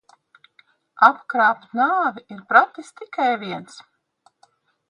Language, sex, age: Latvian, female, 50-59